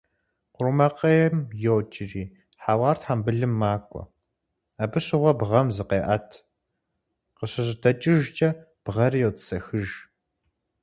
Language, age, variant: Kabardian, 19-29, Адыгэбзэ (Къэбэрдей, Кирил, псоми зэдай)